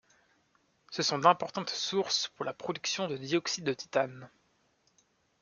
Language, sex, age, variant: French, male, 19-29, Français de métropole